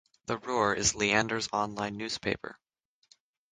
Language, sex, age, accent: English, male, under 19, United States English; Canadian English